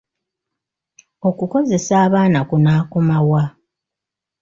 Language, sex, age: Ganda, female, 60-69